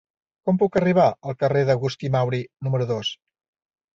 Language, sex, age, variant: Catalan, male, 60-69, Central